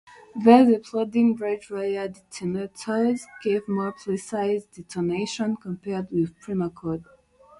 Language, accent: English, United States English